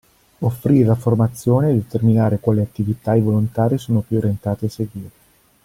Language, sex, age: Italian, male, 40-49